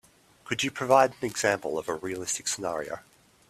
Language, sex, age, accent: English, male, 19-29, Australian English